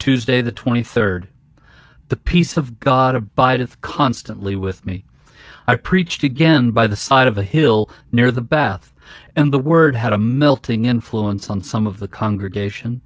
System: none